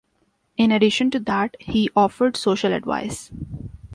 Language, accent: English, India and South Asia (India, Pakistan, Sri Lanka)